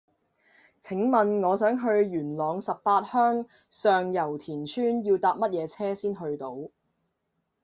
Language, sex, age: Cantonese, female, 19-29